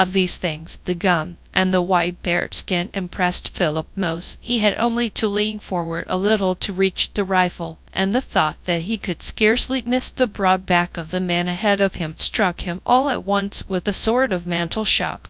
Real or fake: fake